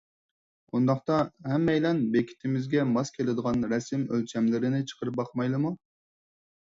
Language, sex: Uyghur, male